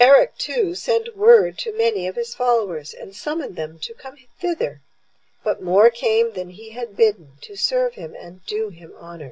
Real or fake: real